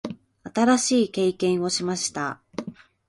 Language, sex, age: Japanese, female, 19-29